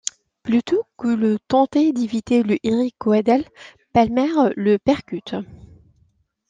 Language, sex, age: French, female, 30-39